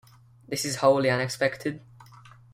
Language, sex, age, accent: English, male, under 19, England English